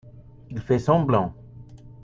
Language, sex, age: French, male, 40-49